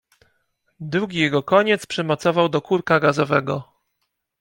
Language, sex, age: Polish, male, 30-39